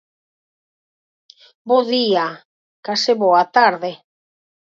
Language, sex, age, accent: Galician, female, 50-59, Normativo (estándar)